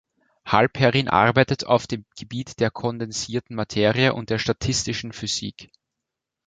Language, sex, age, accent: German, male, 19-29, Österreichisches Deutsch